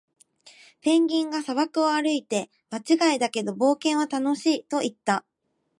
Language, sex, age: Japanese, female, 19-29